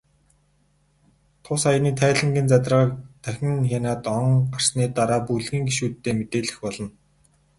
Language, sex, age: Mongolian, male, 19-29